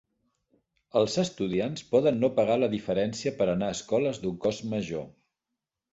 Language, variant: Catalan, Central